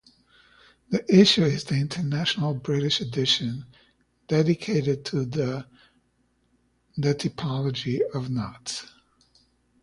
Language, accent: English, United States English